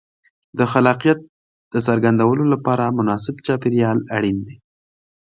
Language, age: Pashto, 19-29